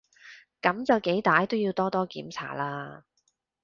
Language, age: Cantonese, 30-39